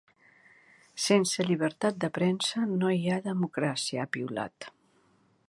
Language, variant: Catalan, Central